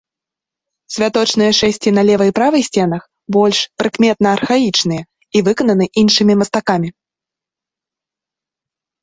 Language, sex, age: Belarusian, female, 19-29